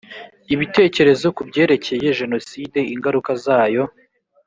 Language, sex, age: Kinyarwanda, male, 19-29